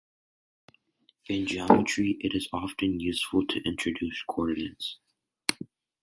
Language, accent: English, United States English